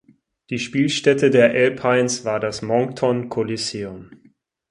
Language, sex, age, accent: German, male, 30-39, Deutschland Deutsch